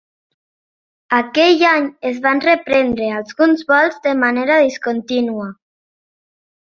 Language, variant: Catalan, Nord-Occidental